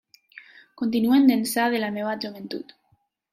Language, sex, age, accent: Catalan, female, 19-29, valencià